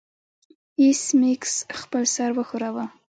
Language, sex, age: Pashto, female, 19-29